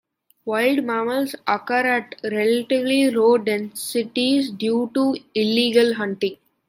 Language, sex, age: English, male, under 19